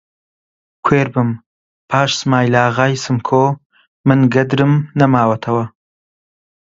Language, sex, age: Central Kurdish, male, 19-29